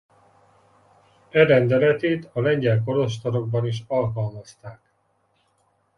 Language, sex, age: Hungarian, male, 40-49